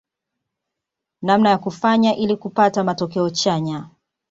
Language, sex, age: Swahili, female, 30-39